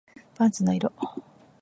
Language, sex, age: Japanese, female, 40-49